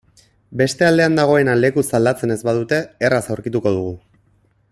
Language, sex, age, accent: Basque, male, 30-39, Erdialdekoa edo Nafarra (Gipuzkoa, Nafarroa)